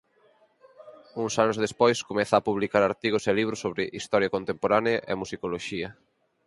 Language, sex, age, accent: Galician, male, 19-29, Normativo (estándar)